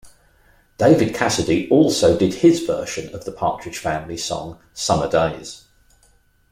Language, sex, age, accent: English, male, 50-59, England English